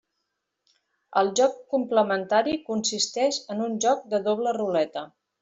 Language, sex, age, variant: Catalan, female, 50-59, Central